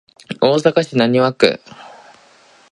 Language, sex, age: Japanese, male, under 19